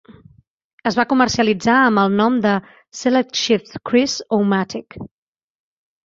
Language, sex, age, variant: Catalan, female, 40-49, Central